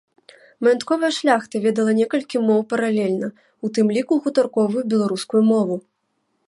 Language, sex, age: Belarusian, female, 19-29